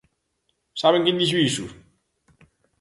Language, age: Galician, 19-29